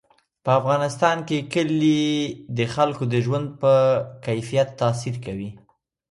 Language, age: Pashto, 19-29